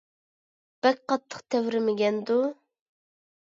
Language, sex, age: Uyghur, female, under 19